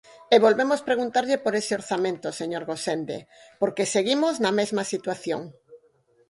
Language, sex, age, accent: Galician, female, 50-59, Normativo (estándar)